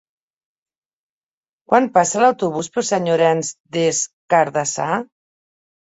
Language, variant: Catalan, Nord-Occidental